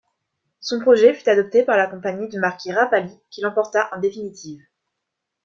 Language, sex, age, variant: French, female, under 19, Français de métropole